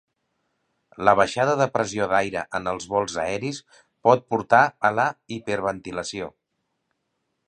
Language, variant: Catalan, Central